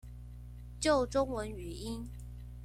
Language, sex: Chinese, female